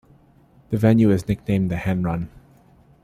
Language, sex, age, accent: English, male, 19-29, United States English